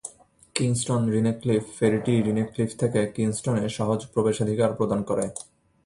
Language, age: Bengali, 19-29